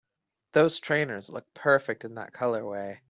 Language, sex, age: English, male, 19-29